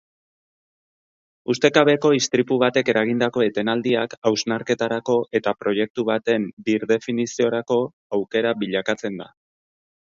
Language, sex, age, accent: Basque, male, 30-39, Erdialdekoa edo Nafarra (Gipuzkoa, Nafarroa)